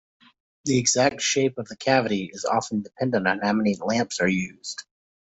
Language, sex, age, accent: English, male, 19-29, United States English